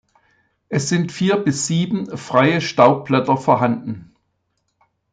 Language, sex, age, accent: German, male, 70-79, Deutschland Deutsch